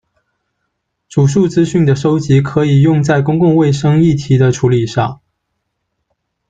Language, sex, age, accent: Chinese, male, 19-29, 出生地：福建省